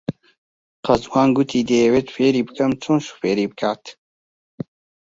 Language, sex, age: Central Kurdish, male, 19-29